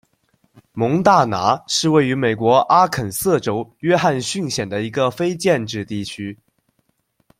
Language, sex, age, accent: Chinese, male, under 19, 出生地：江西省